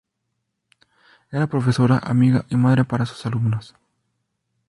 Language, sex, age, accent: Spanish, male, 19-29, México